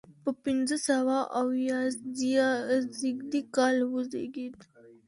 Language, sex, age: Pashto, female, under 19